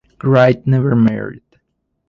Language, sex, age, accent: English, male, under 19, United States English